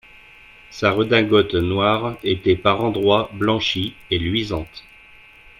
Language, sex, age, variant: French, male, 40-49, Français de métropole